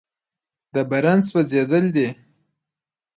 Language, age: Pashto, 19-29